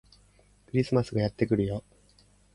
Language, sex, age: Japanese, male, 40-49